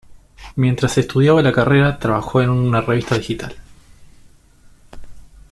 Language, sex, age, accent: Spanish, male, 19-29, Rioplatense: Argentina, Uruguay, este de Bolivia, Paraguay